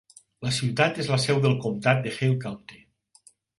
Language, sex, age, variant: Catalan, male, 50-59, Nord-Occidental